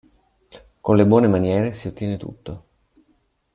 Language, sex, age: Italian, male, 30-39